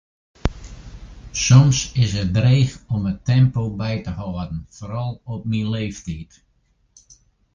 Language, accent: Western Frisian, Klaaifrysk